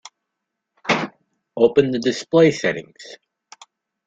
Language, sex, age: English, male, 50-59